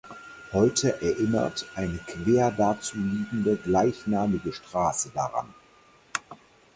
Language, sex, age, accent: German, male, 60-69, Deutschland Deutsch